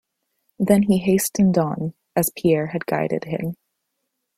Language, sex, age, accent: English, female, 19-29, United States English